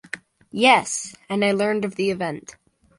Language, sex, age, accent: English, male, under 19, Canadian English